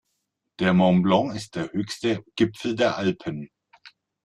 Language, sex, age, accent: German, male, 50-59, Deutschland Deutsch